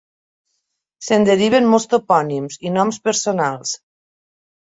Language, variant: Catalan, Nord-Occidental